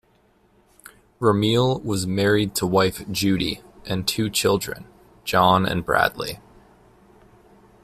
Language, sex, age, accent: English, male, 19-29, United States English